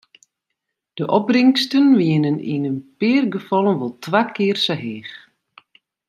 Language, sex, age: Western Frisian, female, 30-39